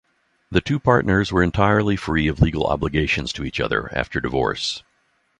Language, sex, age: English, male, 60-69